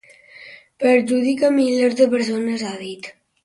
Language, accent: Catalan, valencià